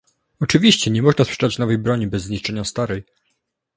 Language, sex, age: Polish, male, under 19